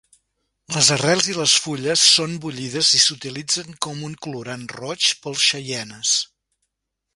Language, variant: Catalan, Septentrional